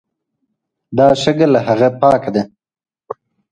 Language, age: Pashto, 19-29